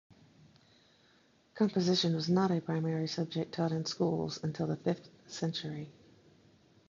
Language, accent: English, Midwestern